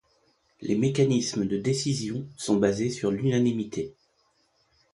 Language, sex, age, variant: French, male, 40-49, Français de métropole